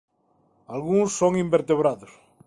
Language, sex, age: Galician, male, 40-49